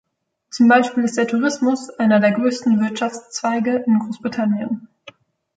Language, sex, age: German, female, 19-29